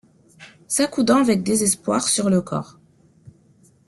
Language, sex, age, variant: French, female, 30-39, Français de métropole